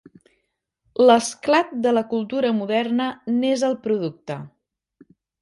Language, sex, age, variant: Catalan, female, 30-39, Central